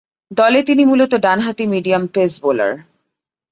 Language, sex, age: Bengali, female, 30-39